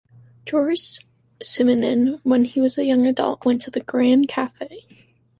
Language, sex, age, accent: English, female, 19-29, United States English